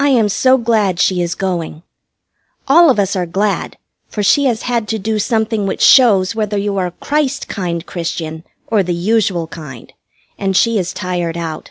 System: none